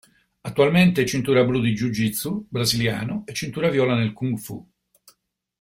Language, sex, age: Italian, male, 60-69